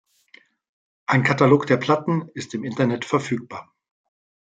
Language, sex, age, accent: German, male, 50-59, Deutschland Deutsch